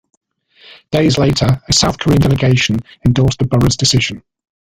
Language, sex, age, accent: English, male, 60-69, England English